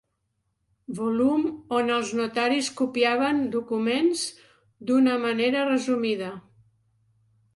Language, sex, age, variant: Catalan, female, 60-69, Central